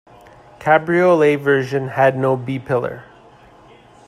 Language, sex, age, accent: English, male, 30-39, Canadian English